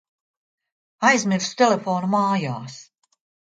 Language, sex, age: Latvian, female, 60-69